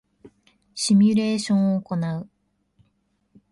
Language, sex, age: Japanese, female, 19-29